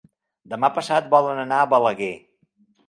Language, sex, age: Catalan, male, 50-59